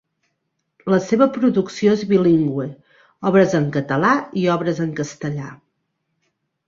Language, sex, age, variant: Catalan, female, 30-39, Central